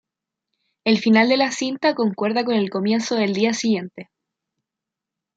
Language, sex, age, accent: Spanish, female, 19-29, Chileno: Chile, Cuyo